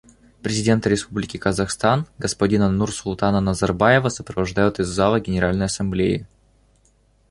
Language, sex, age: Russian, male, 19-29